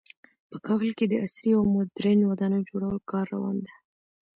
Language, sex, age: Pashto, female, 19-29